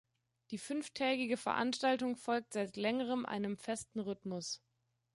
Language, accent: German, Deutschland Deutsch